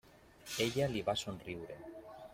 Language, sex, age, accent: Catalan, male, 40-49, valencià